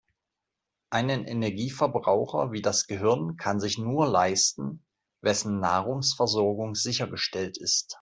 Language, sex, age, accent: German, male, 40-49, Deutschland Deutsch